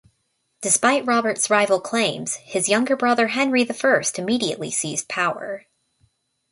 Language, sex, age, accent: English, female, under 19, United States English